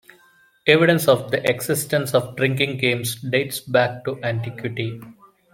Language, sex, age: English, male, 40-49